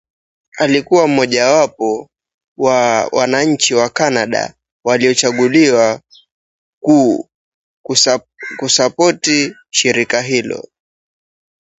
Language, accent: English, United States English